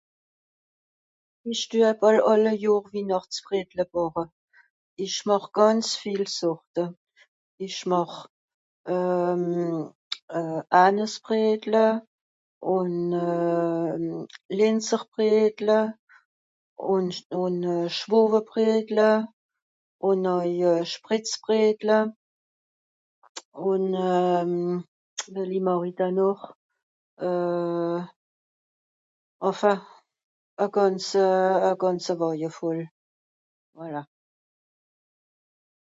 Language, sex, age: Swiss German, female, 50-59